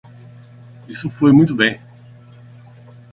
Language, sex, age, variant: Portuguese, male, 40-49, Portuguese (Brasil)